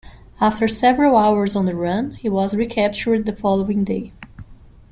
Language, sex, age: English, female, 40-49